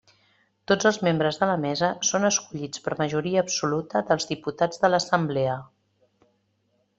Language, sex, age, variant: Catalan, female, 40-49, Central